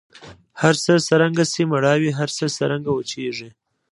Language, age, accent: Pashto, 19-29, معیاري پښتو